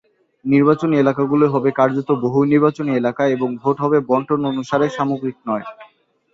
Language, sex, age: Bengali, male, 19-29